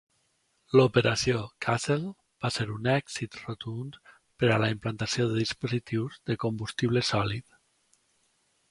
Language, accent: Catalan, valencià